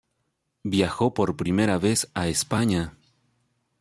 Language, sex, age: Spanish, male, 40-49